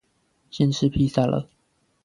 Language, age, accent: Chinese, 19-29, 出生地：彰化縣